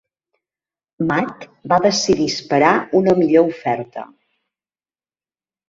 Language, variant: Catalan, Central